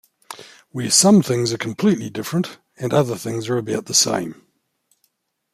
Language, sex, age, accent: English, male, 50-59, New Zealand English